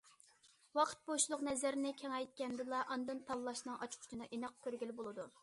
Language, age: Uyghur, 19-29